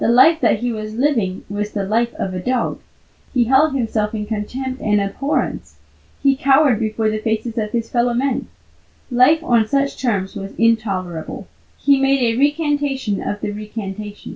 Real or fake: real